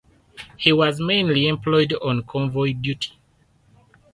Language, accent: English, Southern African (South Africa, Zimbabwe, Namibia)